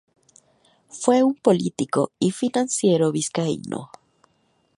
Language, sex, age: Spanish, female, 30-39